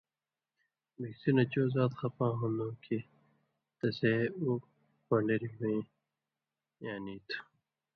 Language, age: Indus Kohistani, 19-29